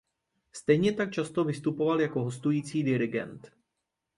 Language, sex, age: Czech, male, 30-39